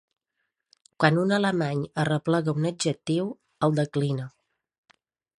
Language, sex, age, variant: Catalan, female, 40-49, Balear